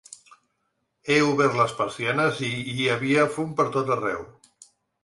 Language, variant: Catalan, Central